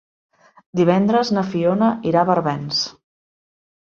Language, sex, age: Catalan, female, 40-49